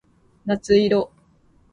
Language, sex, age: Japanese, female, 19-29